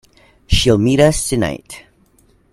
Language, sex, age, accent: English, male, 40-49, Filipino